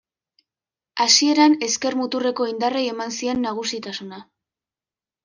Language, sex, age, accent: Basque, female, under 19, Mendebalekoa (Araba, Bizkaia, Gipuzkoako mendebaleko herri batzuk)